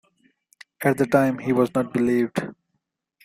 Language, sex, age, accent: English, male, 19-29, India and South Asia (India, Pakistan, Sri Lanka)